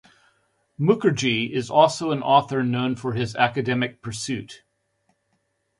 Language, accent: English, United States English